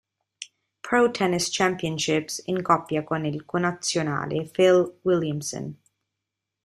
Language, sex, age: Italian, female, 30-39